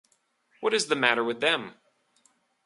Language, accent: English, United States English